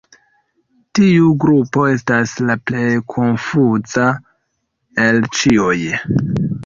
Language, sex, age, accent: Esperanto, male, 19-29, Internacia